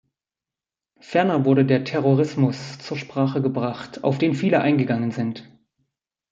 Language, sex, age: German, male, 30-39